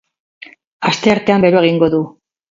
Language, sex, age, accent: Basque, female, 50-59, Erdialdekoa edo Nafarra (Gipuzkoa, Nafarroa)